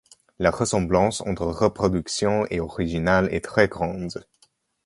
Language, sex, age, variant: French, male, 19-29, Français de métropole